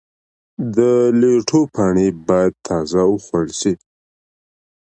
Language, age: Pashto, 19-29